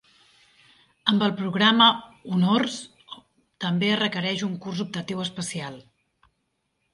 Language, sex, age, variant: Catalan, female, 40-49, Central